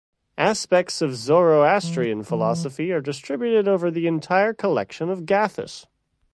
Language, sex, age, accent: English, male, 19-29, United States English